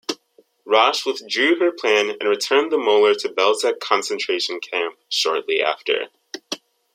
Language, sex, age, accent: English, male, under 19, United States English